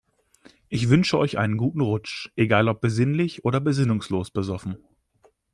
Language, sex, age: German, male, 19-29